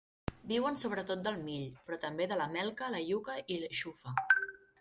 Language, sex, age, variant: Catalan, female, 30-39, Central